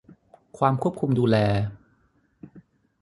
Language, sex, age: Thai, male, 40-49